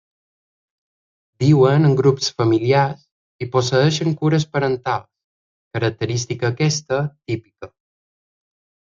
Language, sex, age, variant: Catalan, male, 19-29, Balear